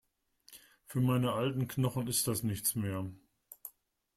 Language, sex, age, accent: German, male, 60-69, Deutschland Deutsch